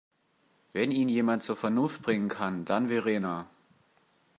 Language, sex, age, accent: German, male, 30-39, Deutschland Deutsch